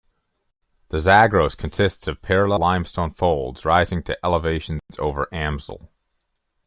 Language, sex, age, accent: English, male, 30-39, Canadian English